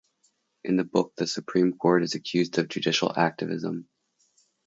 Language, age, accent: English, 40-49, United States English